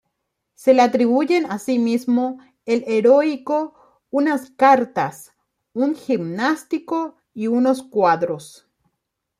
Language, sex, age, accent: Spanish, female, 30-39, Rioplatense: Argentina, Uruguay, este de Bolivia, Paraguay